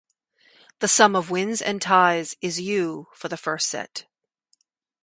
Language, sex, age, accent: English, female, 50-59, United States English